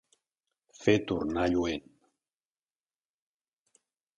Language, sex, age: Catalan, male, 50-59